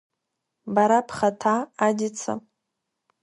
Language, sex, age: Abkhazian, female, under 19